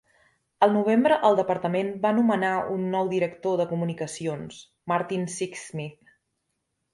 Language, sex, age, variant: Catalan, female, 30-39, Central